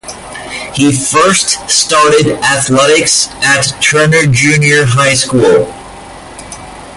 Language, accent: English, Canadian English